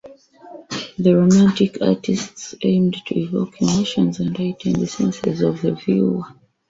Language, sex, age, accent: English, female, 30-39, England English